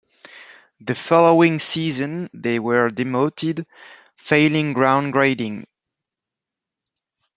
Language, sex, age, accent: English, male, 30-39, England English